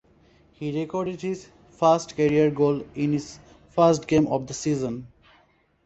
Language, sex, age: English, male, 30-39